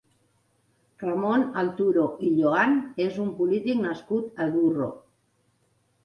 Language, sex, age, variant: Catalan, female, 60-69, Central